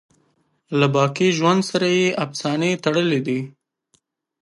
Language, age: Pashto, 19-29